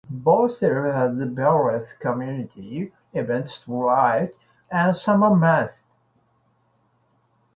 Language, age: English, 50-59